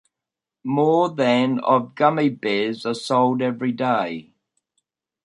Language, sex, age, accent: English, male, 70-79, Australian English